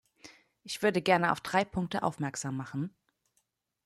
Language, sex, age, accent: German, female, 30-39, Deutschland Deutsch